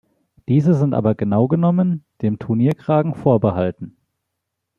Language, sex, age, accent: German, male, 19-29, Deutschland Deutsch